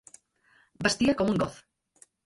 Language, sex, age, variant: Catalan, female, 50-59, Central